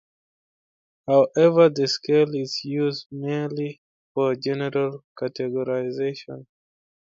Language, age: English, under 19